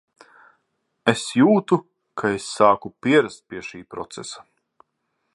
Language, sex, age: Latvian, male, 30-39